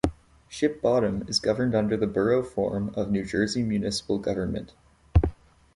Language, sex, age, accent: English, male, 19-29, Canadian English